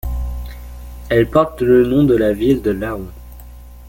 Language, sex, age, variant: French, male, under 19, Français de métropole